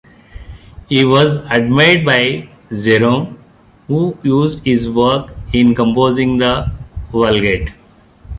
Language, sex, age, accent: English, male, 50-59, India and South Asia (India, Pakistan, Sri Lanka)